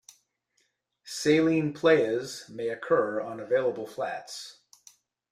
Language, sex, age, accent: English, male, 40-49, United States English